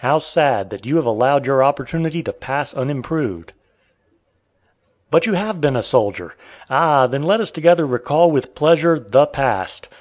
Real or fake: real